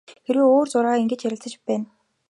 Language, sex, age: Mongolian, female, 19-29